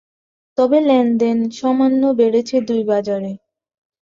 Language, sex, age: Bengali, female, 19-29